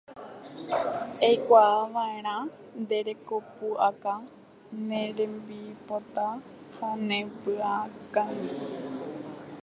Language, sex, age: Guarani, female, 19-29